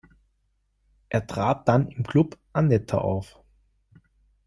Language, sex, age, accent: German, male, 19-29, Österreichisches Deutsch